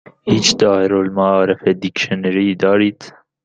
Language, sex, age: Persian, male, 19-29